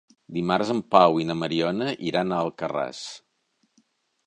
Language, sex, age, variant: Catalan, male, 60-69, Central